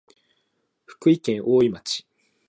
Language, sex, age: Japanese, male, 19-29